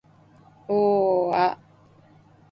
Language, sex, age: Japanese, female, under 19